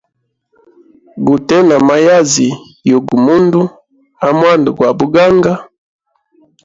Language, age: Hemba, 30-39